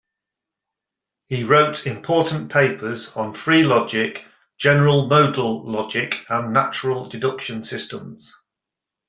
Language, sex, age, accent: English, male, 50-59, England English